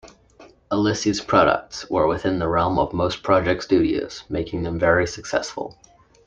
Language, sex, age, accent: English, male, 19-29, Canadian English